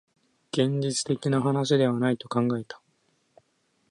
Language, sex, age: Japanese, male, 19-29